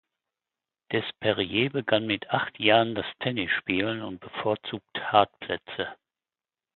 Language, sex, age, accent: German, male, 60-69, Deutschland Deutsch